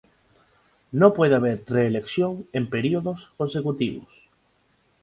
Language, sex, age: Spanish, male, 19-29